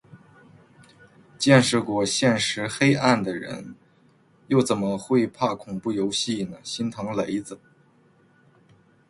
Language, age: Chinese, 30-39